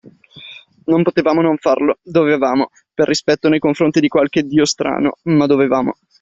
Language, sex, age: Italian, male, 19-29